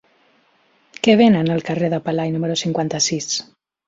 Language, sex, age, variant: Catalan, female, 30-39, Central